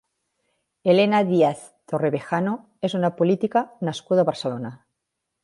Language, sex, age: Catalan, female, 50-59